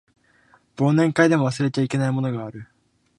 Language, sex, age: Japanese, male, 19-29